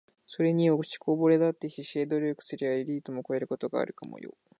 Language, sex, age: Japanese, male, 19-29